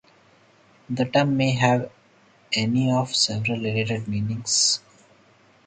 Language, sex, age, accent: English, male, 30-39, India and South Asia (India, Pakistan, Sri Lanka); Singaporean English